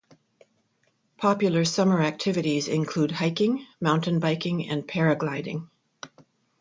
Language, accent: English, United States English